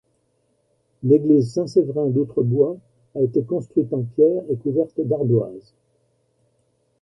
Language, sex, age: French, male, 70-79